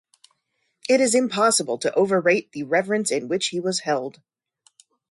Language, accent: English, United States English